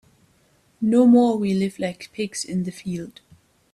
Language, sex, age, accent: English, female, 19-29, United States English